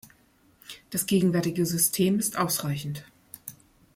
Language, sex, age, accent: German, female, 40-49, Deutschland Deutsch